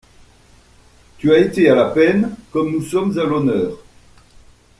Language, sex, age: French, male, 70-79